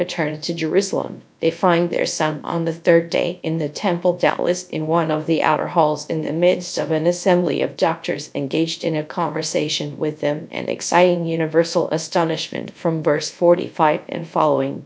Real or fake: fake